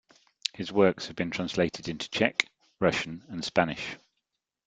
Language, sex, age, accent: English, male, 40-49, England English